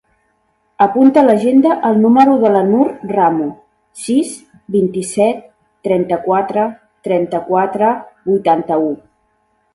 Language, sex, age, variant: Catalan, female, 50-59, Central